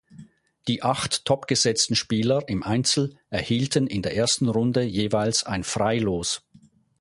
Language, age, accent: German, 50-59, Schweizerdeutsch